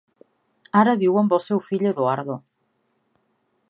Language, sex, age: Catalan, female, 40-49